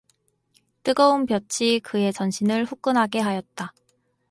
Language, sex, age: Korean, female, 19-29